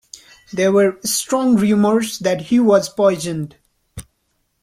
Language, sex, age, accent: English, male, 19-29, India and South Asia (India, Pakistan, Sri Lanka)